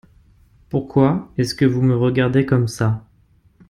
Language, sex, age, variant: French, male, 19-29, Français de métropole